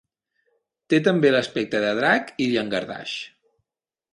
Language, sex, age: Catalan, male, 30-39